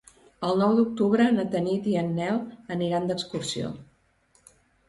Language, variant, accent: Catalan, Central, central